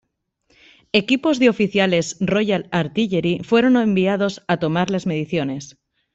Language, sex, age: Spanish, female, 30-39